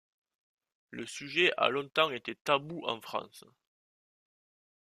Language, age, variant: French, 19-29, Français de métropole